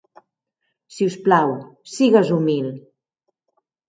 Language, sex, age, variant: Catalan, female, 40-49, Central